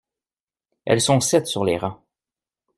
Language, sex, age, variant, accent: French, male, 30-39, Français d'Amérique du Nord, Français du Canada